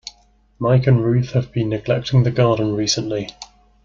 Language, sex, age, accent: English, male, 30-39, England English